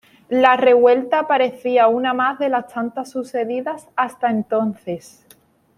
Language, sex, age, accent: Spanish, female, 19-29, España: Sur peninsular (Andalucia, Extremadura, Murcia)